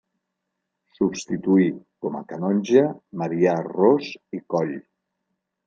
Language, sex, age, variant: Catalan, male, 60-69, Central